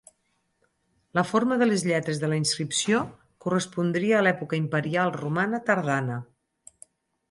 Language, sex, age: Catalan, female, 50-59